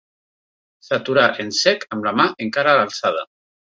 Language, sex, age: Catalan, male, 40-49